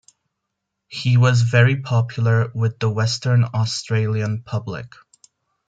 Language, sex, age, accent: English, male, 19-29, United States English